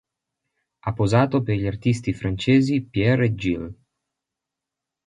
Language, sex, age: Italian, male, 19-29